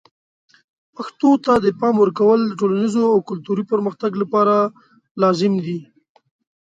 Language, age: Pashto, 19-29